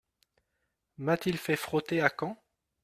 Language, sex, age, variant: French, male, 40-49, Français de métropole